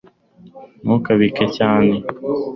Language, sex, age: Kinyarwanda, male, under 19